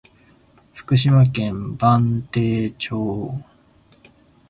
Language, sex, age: Japanese, male, 19-29